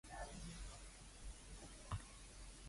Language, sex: Cantonese, female